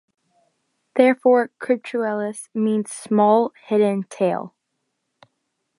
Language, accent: English, United States English